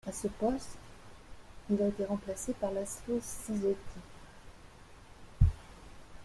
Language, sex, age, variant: French, female, 60-69, Français de métropole